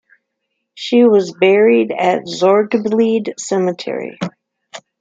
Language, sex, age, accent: English, female, 50-59, United States English